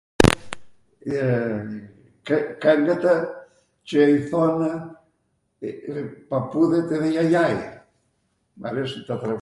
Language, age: Arvanitika Albanian, 70-79